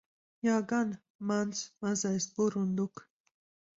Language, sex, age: Latvian, female, 40-49